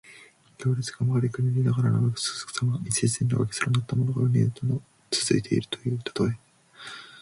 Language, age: Japanese, 19-29